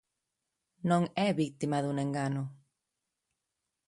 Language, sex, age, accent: Galician, female, 30-39, Normativo (estándar)